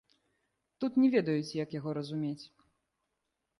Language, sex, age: Belarusian, female, 30-39